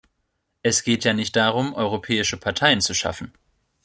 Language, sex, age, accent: German, male, 19-29, Deutschland Deutsch